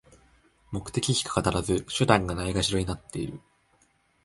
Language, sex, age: Japanese, male, under 19